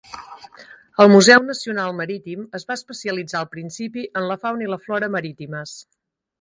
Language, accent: Catalan, Girona